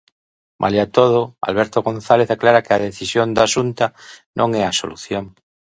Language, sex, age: Galician, male, 40-49